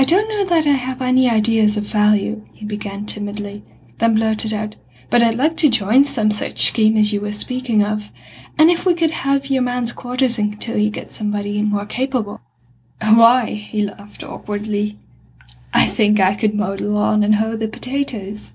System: none